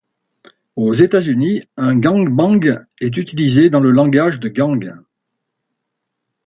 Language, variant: French, Français de métropole